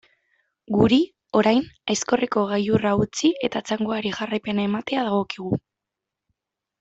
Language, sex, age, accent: Basque, female, 19-29, Mendebalekoa (Araba, Bizkaia, Gipuzkoako mendebaleko herri batzuk)